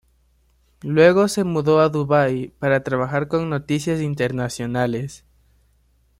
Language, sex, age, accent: Spanish, male, under 19, Andino-Pacífico: Colombia, Perú, Ecuador, oeste de Bolivia y Venezuela andina